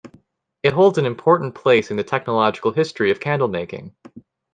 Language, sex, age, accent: English, female, 19-29, United States English